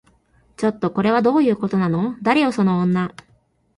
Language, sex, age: Japanese, female, 19-29